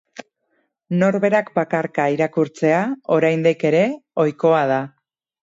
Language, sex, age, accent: Basque, female, 30-39, Erdialdekoa edo Nafarra (Gipuzkoa, Nafarroa)